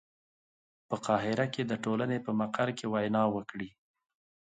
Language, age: Pashto, 30-39